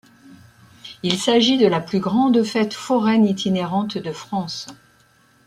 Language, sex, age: French, female, 60-69